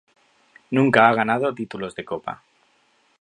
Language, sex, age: Spanish, male, 40-49